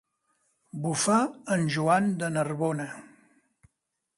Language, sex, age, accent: Catalan, male, 60-69, Barceloní